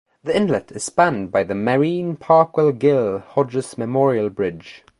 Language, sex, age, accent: English, male, under 19, England English